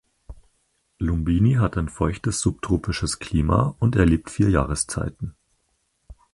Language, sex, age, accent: German, male, 19-29, Deutschland Deutsch